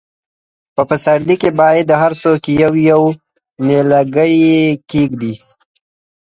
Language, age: Pashto, 19-29